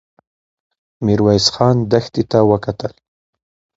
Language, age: Pashto, 19-29